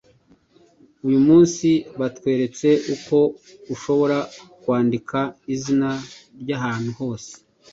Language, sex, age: Kinyarwanda, male, 40-49